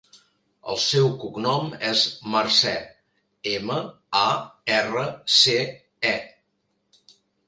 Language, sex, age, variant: Catalan, male, 50-59, Central